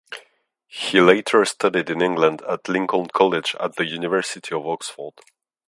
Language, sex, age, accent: English, male, 30-39, french accent